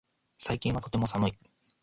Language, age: Japanese, 19-29